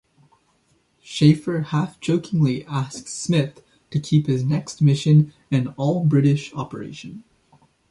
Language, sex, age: English, male, under 19